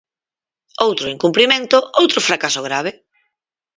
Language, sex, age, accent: Galician, female, 30-39, Normativo (estándar)